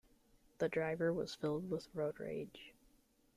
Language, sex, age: English, male, 19-29